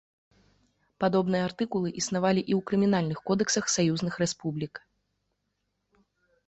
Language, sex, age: Belarusian, female, 19-29